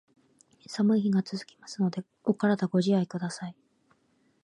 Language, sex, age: Japanese, female, 19-29